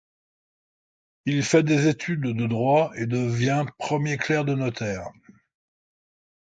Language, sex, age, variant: French, male, 60-69, Français de métropole